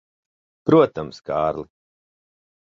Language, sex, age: Latvian, male, 30-39